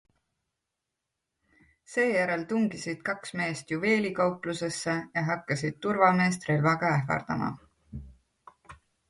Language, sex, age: Estonian, female, 30-39